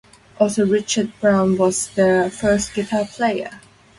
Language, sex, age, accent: English, female, 19-29, Hong Kong English